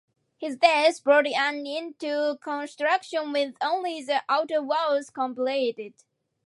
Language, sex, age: English, female, 19-29